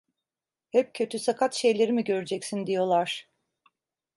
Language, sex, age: Turkish, female, 40-49